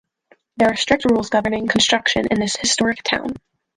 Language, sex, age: English, female, 19-29